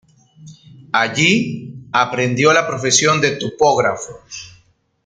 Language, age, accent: Spanish, 40-49, Andino-Pacífico: Colombia, Perú, Ecuador, oeste de Bolivia y Venezuela andina